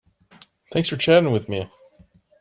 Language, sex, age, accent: English, male, 30-39, Canadian English